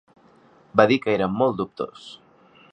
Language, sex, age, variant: Catalan, male, 19-29, Central